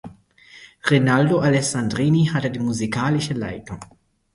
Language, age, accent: German, 19-29, Deutschland Deutsch